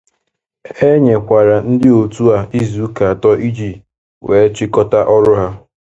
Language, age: Igbo, 19-29